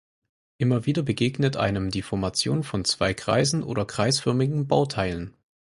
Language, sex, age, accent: German, male, 19-29, Deutschland Deutsch